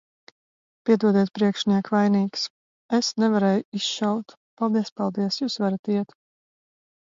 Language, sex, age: Latvian, female, 40-49